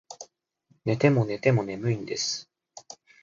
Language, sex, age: Japanese, male, 19-29